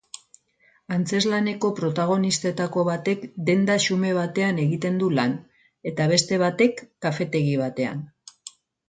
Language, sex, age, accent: Basque, female, 50-59, Erdialdekoa edo Nafarra (Gipuzkoa, Nafarroa)